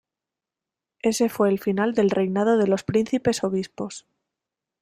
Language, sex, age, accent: Spanish, female, 19-29, España: Centro-Sur peninsular (Madrid, Toledo, Castilla-La Mancha)